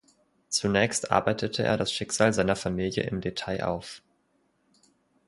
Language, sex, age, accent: German, male, 19-29, Deutschland Deutsch